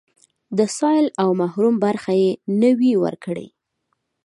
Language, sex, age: Pashto, female, 19-29